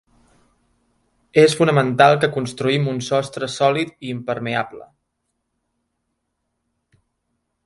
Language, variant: Catalan, Central